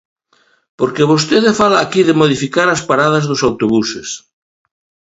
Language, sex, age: Galician, male, 50-59